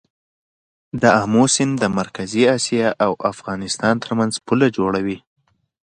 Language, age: Pashto, 19-29